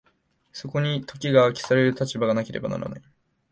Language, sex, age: Japanese, male, 19-29